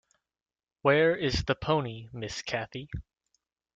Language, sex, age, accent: English, male, 19-29, United States English